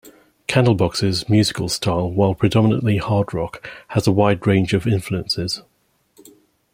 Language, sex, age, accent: English, male, 50-59, England English